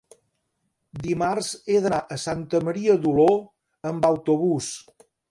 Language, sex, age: Catalan, male, 70-79